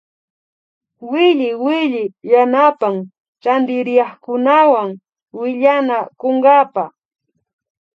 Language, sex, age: Imbabura Highland Quichua, female, 30-39